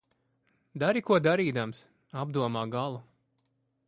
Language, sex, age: Latvian, male, 30-39